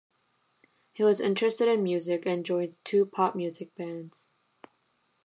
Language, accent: English, United States English